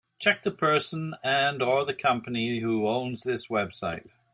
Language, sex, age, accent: English, male, 70-79, England English